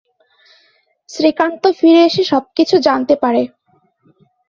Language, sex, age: Bengali, female, 19-29